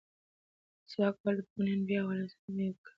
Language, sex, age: Pashto, female, 19-29